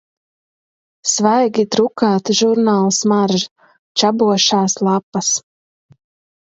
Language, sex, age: Latvian, female, 30-39